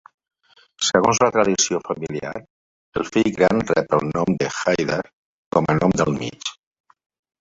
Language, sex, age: Catalan, male, 60-69